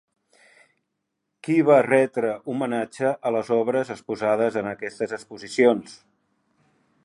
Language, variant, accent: Catalan, Central, central